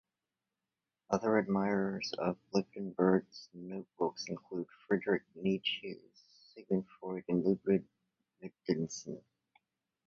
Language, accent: English, United States English